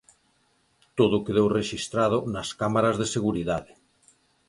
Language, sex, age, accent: Galician, male, 50-59, Oriental (común en zona oriental)